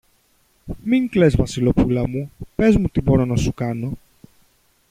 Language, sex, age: Greek, male, 30-39